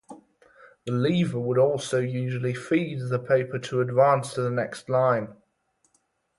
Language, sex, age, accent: English, male, 19-29, England English